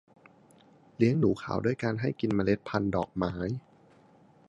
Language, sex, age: Thai, male, 30-39